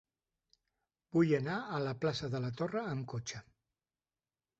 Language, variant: Catalan, Central